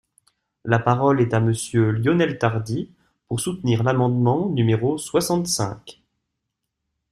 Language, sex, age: French, male, 19-29